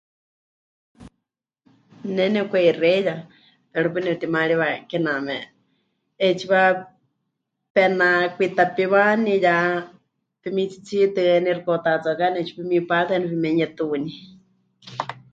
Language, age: Huichol, 30-39